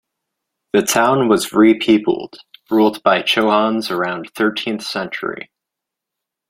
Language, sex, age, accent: English, male, 19-29, United States English